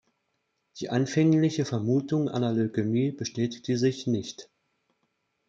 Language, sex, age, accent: German, male, 40-49, Deutschland Deutsch